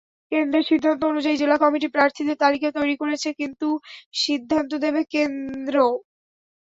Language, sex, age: Bengali, female, 19-29